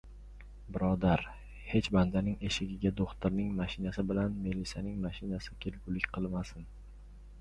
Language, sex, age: Uzbek, male, 19-29